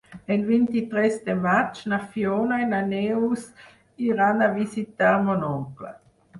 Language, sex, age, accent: Catalan, female, 50-59, aprenent (recent, des d'altres llengües)